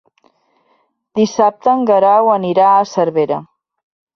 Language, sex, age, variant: Catalan, female, 50-59, Central